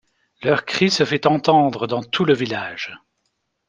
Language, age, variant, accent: French, 30-39, Français d'Europe, Français de Belgique